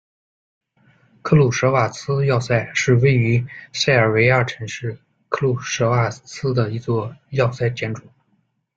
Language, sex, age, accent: Chinese, male, 30-39, 出生地：江苏省